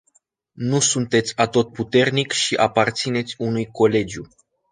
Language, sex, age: Romanian, male, 19-29